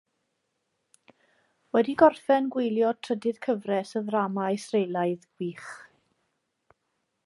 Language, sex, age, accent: Welsh, female, 40-49, Y Deyrnas Unedig Cymraeg